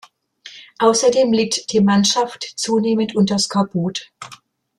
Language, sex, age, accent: German, female, 60-69, Deutschland Deutsch